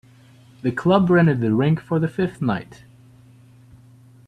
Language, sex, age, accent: English, male, 19-29, United States English